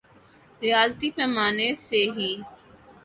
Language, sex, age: Urdu, female, 19-29